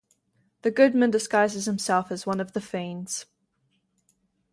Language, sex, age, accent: English, female, 19-29, New Zealand English